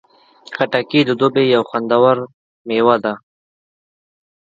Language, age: Pashto, under 19